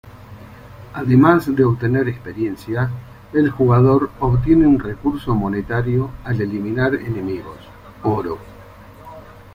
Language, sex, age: Spanish, male, 50-59